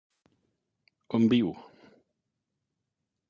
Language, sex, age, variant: Catalan, male, 50-59, Central